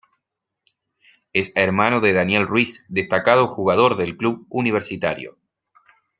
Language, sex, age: Spanish, male, 19-29